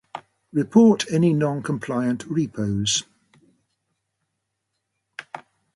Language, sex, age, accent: English, male, 70-79, England English